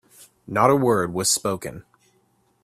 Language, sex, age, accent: English, male, 30-39, United States English